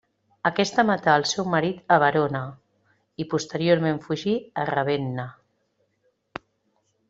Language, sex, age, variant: Catalan, female, 40-49, Central